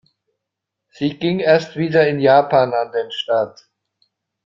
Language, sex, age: German, male, 60-69